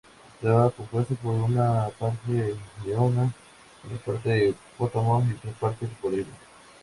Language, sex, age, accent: Spanish, male, 19-29, México